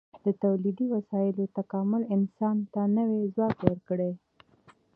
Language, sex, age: Pashto, female, 19-29